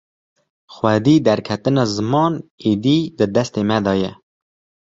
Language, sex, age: Kurdish, male, 19-29